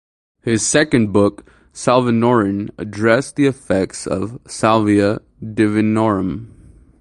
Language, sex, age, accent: English, male, 19-29, United States English